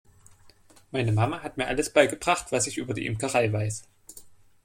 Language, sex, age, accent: German, male, 19-29, Deutschland Deutsch